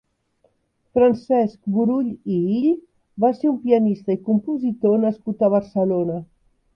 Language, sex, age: Catalan, female, 50-59